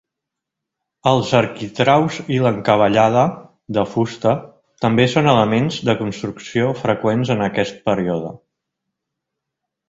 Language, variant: Catalan, Central